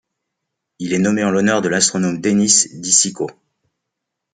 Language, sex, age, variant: French, male, 40-49, Français de métropole